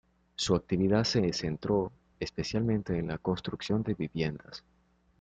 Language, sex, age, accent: Spanish, male, 19-29, Caribe: Cuba, Venezuela, Puerto Rico, República Dominicana, Panamá, Colombia caribeña, México caribeño, Costa del golfo de México